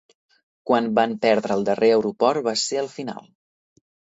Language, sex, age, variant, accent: Catalan, male, 19-29, Central, central